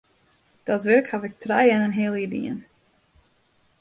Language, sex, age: Western Frisian, female, 19-29